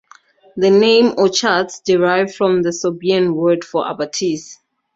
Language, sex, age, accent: English, female, 30-39, Southern African (South Africa, Zimbabwe, Namibia)